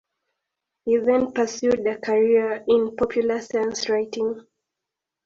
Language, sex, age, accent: English, female, 19-29, United States English